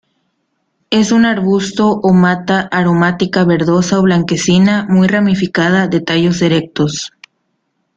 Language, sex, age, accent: Spanish, female, 19-29, México